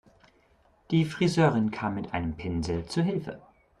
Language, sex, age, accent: German, male, 19-29, Deutschland Deutsch